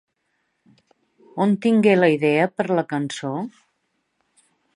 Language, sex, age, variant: Catalan, female, 60-69, Central